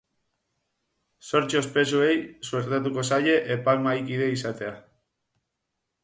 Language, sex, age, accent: Basque, male, 19-29, Mendebalekoa (Araba, Bizkaia, Gipuzkoako mendebaleko herri batzuk)